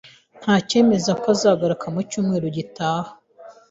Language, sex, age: Kinyarwanda, female, 19-29